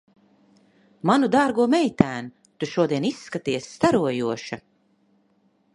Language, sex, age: Latvian, female, 40-49